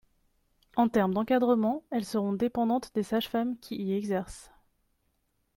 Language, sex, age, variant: French, female, 19-29, Français de métropole